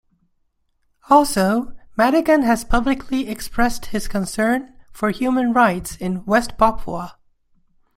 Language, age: English, 19-29